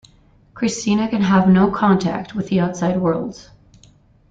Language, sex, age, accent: English, female, 19-29, United States English